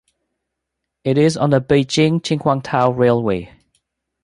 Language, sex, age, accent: English, male, 40-49, Canadian English